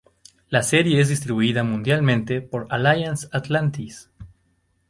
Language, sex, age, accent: Spanish, male, 19-29, México